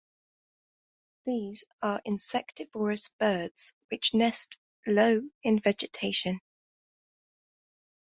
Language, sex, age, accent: English, female, 30-39, England English